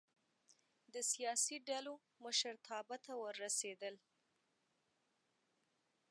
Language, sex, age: Pashto, female, 19-29